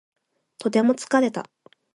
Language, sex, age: Japanese, female, 19-29